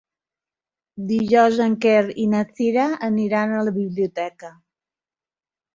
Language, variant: Catalan, Balear